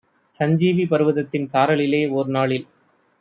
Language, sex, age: Tamil, male, 30-39